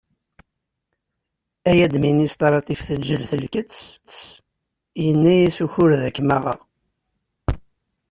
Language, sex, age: Kabyle, male, 40-49